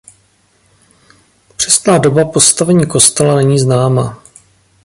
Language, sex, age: Czech, male, 40-49